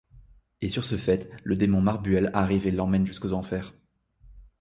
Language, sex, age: French, male, 19-29